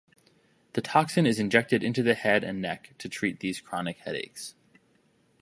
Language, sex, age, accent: English, male, 19-29, United States English